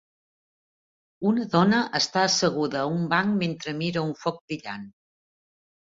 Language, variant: Catalan, Central